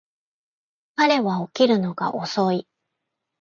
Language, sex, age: Japanese, female, 50-59